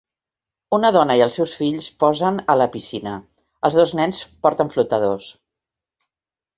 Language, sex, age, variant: Catalan, female, 50-59, Central